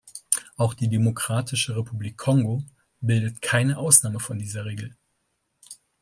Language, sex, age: German, male, 30-39